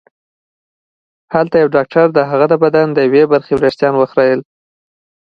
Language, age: Pashto, under 19